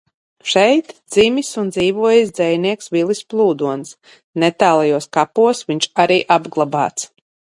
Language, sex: Latvian, female